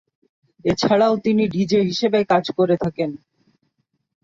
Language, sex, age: Bengali, male, 19-29